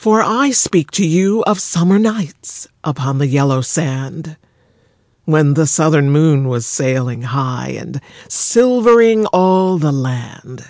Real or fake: real